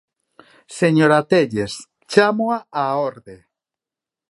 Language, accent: Galician, Normativo (estándar)